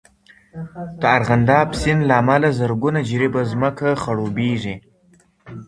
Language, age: Pashto, under 19